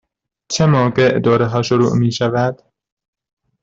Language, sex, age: Persian, male, 19-29